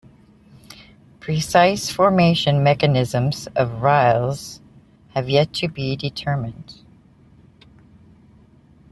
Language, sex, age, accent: English, female, 50-59, United States English